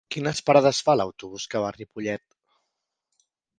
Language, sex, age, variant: Catalan, male, 40-49, Central